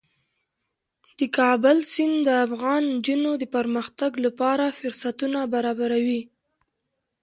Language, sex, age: Pashto, female, 19-29